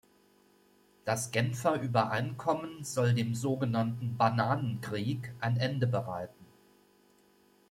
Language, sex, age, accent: German, male, 50-59, Deutschland Deutsch